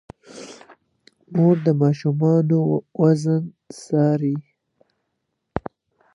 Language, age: Pashto, 19-29